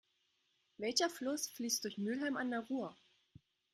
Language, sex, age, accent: German, female, 19-29, Deutschland Deutsch